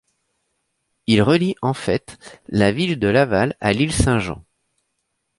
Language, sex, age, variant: French, male, 30-39, Français de métropole